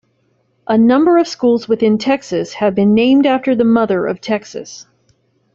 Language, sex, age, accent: English, female, 50-59, United States English